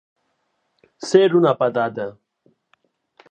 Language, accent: Catalan, Lleida